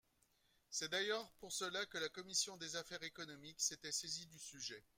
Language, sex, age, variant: French, male, 50-59, Français de métropole